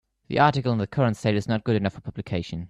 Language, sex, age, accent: English, male, under 19, England English